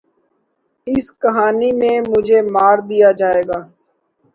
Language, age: Urdu, 40-49